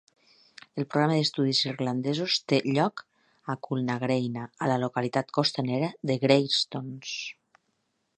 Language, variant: Catalan, Nord-Occidental